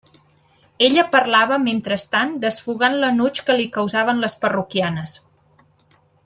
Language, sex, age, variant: Catalan, female, 19-29, Central